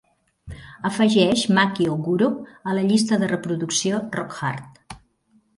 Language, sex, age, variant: Catalan, male, 60-69, Central